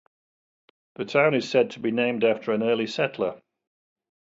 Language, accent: English, England English